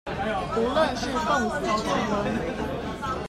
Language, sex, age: Chinese, male, 30-39